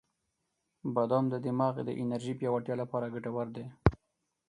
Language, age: Pashto, 19-29